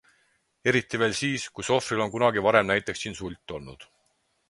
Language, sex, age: Estonian, male, 30-39